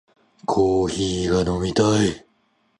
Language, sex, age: Japanese, male, 19-29